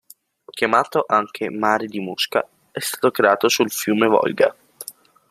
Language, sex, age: Italian, male, under 19